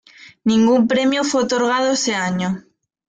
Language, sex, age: Spanish, female, 19-29